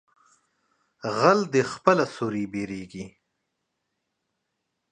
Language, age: Pashto, 30-39